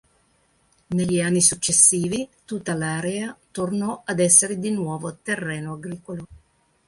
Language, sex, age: Italian, female, 50-59